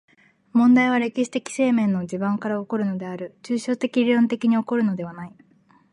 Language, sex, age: Japanese, female, 19-29